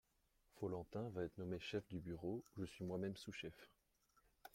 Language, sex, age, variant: French, male, 30-39, Français de métropole